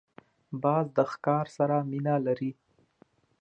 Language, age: Pashto, 30-39